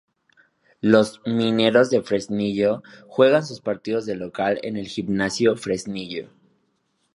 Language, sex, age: Spanish, male, 19-29